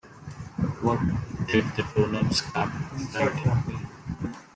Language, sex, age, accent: English, male, 19-29, India and South Asia (India, Pakistan, Sri Lanka)